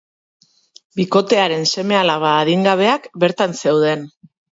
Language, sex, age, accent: Basque, female, 40-49, Mendebalekoa (Araba, Bizkaia, Gipuzkoako mendebaleko herri batzuk)